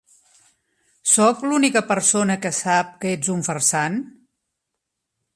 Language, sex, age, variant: Catalan, female, 60-69, Central